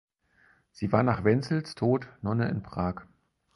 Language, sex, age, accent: German, male, 40-49, Deutschland Deutsch